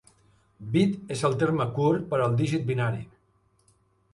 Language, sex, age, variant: Catalan, male, 50-59, Central